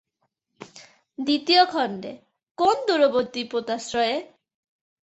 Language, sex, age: Bengali, male, 30-39